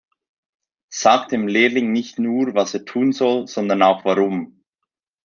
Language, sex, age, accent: German, male, 19-29, Schweizerdeutsch